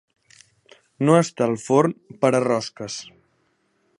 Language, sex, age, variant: Catalan, male, under 19, Central